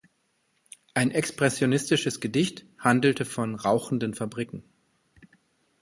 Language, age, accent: German, 40-49, Deutschland Deutsch